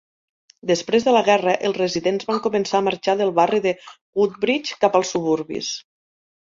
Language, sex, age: Catalan, female, 30-39